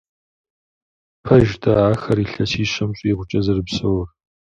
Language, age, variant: Kabardian, 50-59, Адыгэбзэ (Къэбэрдей, Кирил, псоми зэдай)